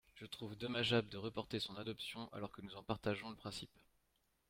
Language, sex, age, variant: French, male, 19-29, Français de métropole